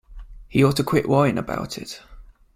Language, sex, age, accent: English, male, 19-29, England English